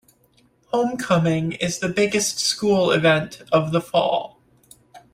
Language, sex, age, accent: English, female, 30-39, United States English